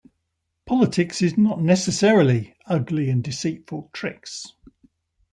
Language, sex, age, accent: English, male, 60-69, England English